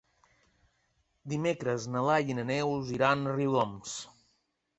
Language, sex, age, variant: Catalan, male, 30-39, Balear